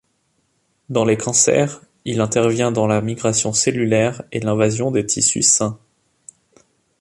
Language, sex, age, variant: French, male, 30-39, Français de métropole